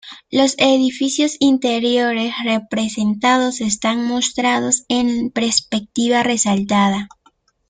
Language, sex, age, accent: Spanish, female, 19-29, América central